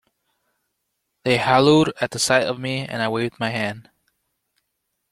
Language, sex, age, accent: English, male, 19-29, United States English